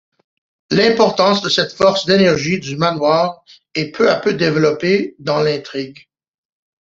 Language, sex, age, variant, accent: French, male, 40-49, Français d'Amérique du Nord, Français du Canada